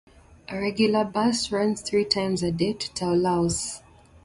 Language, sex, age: English, female, 19-29